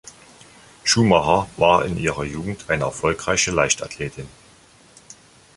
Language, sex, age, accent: German, male, 50-59, Deutschland Deutsch